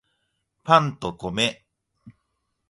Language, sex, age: Japanese, male, 40-49